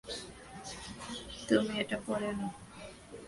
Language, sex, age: Bengali, female, 19-29